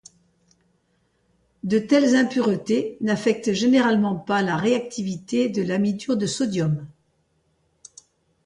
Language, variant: French, Français de métropole